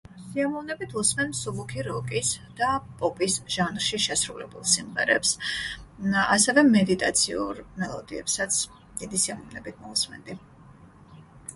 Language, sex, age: Georgian, female, 40-49